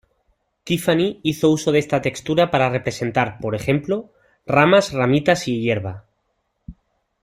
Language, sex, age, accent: Spanish, male, 30-39, España: Sur peninsular (Andalucia, Extremadura, Murcia)